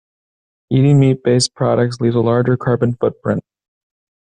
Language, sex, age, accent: English, male, 19-29, United States English